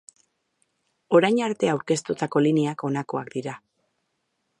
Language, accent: Basque, Mendebalekoa (Araba, Bizkaia, Gipuzkoako mendebaleko herri batzuk)